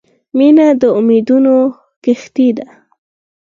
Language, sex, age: Pashto, female, under 19